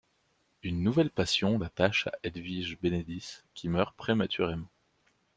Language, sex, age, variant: French, male, 19-29, Français de métropole